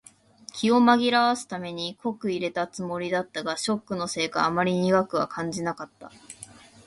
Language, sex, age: Japanese, female, 19-29